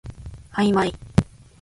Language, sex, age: Japanese, female, 19-29